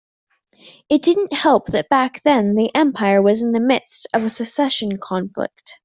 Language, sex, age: English, female, under 19